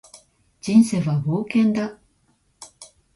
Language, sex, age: Japanese, female, 50-59